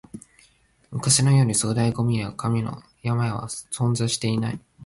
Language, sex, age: Japanese, male, 19-29